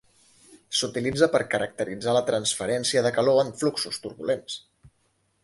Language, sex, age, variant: Catalan, male, 30-39, Central